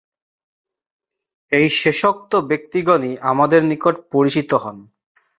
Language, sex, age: Bengali, male, 30-39